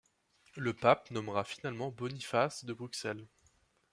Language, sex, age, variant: French, male, 19-29, Français de métropole